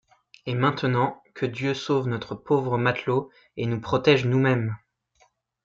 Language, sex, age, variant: French, male, 19-29, Français de métropole